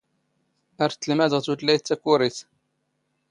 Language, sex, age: Standard Moroccan Tamazight, male, 30-39